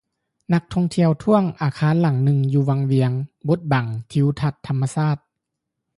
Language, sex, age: Lao, male, 30-39